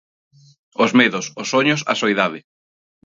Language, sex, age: Galician, male, 30-39